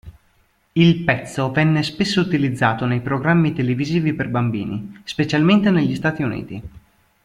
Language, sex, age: Italian, male, 19-29